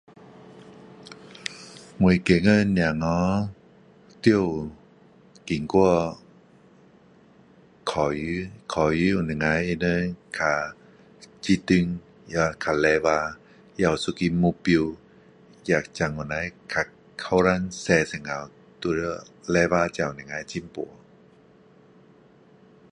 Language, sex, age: Min Dong Chinese, male, 50-59